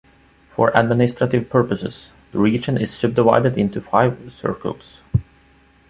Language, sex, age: English, male, 30-39